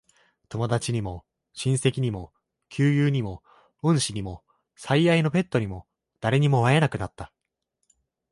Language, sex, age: Japanese, male, 19-29